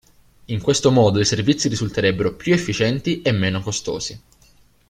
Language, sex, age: Italian, male, 19-29